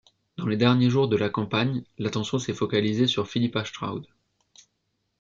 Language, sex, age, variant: French, male, under 19, Français de métropole